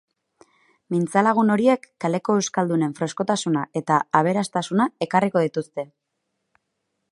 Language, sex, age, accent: Basque, female, 30-39, Erdialdekoa edo Nafarra (Gipuzkoa, Nafarroa)